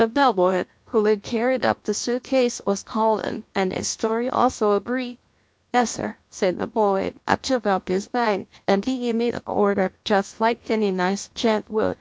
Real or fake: fake